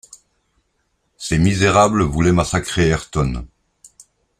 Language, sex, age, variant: French, male, 60-69, Français de métropole